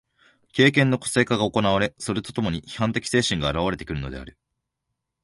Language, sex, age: Japanese, male, 19-29